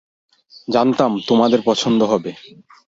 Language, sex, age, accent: Bengali, male, 19-29, প্রমিত; চলিত